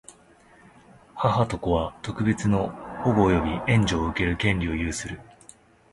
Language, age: Japanese, 30-39